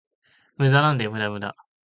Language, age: Japanese, 19-29